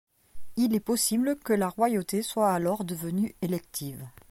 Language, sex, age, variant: French, female, 50-59, Français de métropole